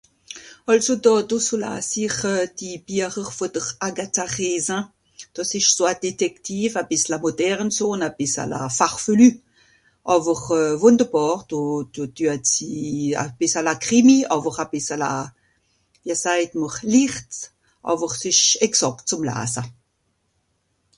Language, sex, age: Swiss German, female, 50-59